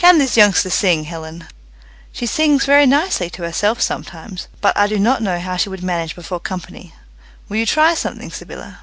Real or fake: real